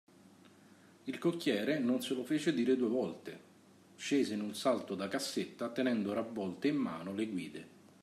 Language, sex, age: Italian, male, 40-49